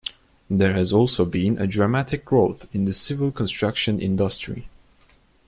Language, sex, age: English, male, 19-29